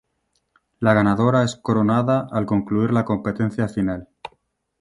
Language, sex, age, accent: Spanish, male, 30-39, España: Norte peninsular (Asturias, Castilla y León, Cantabria, País Vasco, Navarra, Aragón, La Rioja, Guadalajara, Cuenca)